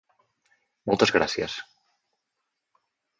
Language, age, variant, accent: Catalan, 30-39, Central, central